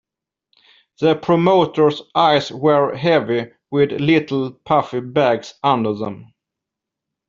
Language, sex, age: English, male, 40-49